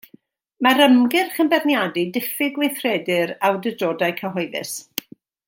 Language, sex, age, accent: Welsh, female, 60-69, Y Deyrnas Unedig Cymraeg